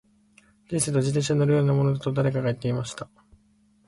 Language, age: Japanese, 19-29